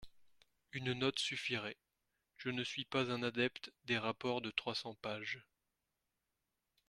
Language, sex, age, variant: French, male, 19-29, Français de métropole